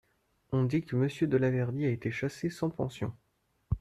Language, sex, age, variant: French, male, 19-29, Français de métropole